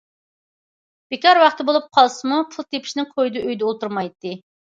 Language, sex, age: Uyghur, female, 40-49